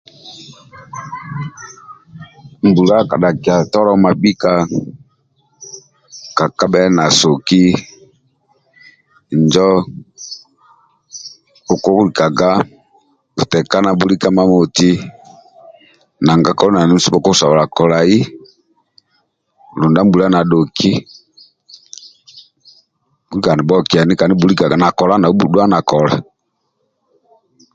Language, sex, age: Amba (Uganda), male, 50-59